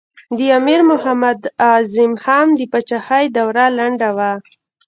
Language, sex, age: Pashto, female, 19-29